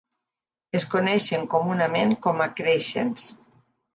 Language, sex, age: Catalan, female, 50-59